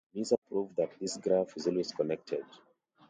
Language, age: English, 30-39